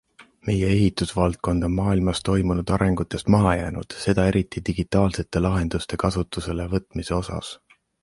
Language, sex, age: Estonian, male, 19-29